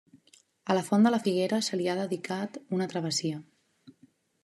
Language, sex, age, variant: Catalan, female, 30-39, Central